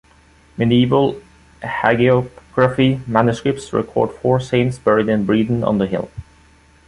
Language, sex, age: English, male, 30-39